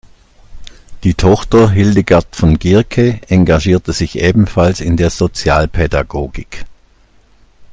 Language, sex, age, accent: German, male, 60-69, Deutschland Deutsch